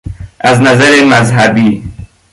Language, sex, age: Persian, male, under 19